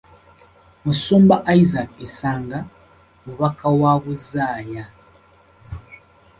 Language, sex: Ganda, male